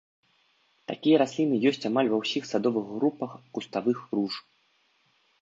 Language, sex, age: Belarusian, male, 19-29